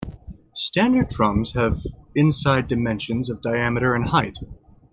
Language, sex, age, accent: English, male, 19-29, United States English